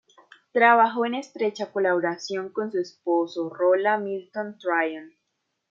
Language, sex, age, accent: Spanish, female, 19-29, Caribe: Cuba, Venezuela, Puerto Rico, República Dominicana, Panamá, Colombia caribeña, México caribeño, Costa del golfo de México